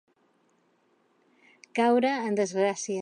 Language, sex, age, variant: Catalan, female, 40-49, Central